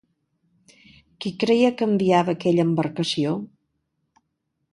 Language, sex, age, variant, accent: Catalan, female, 60-69, Balear, balear; central